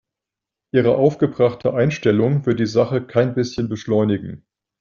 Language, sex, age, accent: German, male, 50-59, Deutschland Deutsch